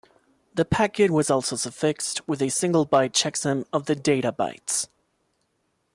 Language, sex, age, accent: English, male, 19-29, United States English